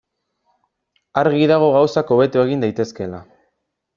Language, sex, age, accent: Basque, male, 19-29, Erdialdekoa edo Nafarra (Gipuzkoa, Nafarroa)